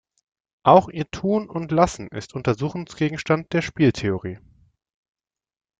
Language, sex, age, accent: German, male, 19-29, Deutschland Deutsch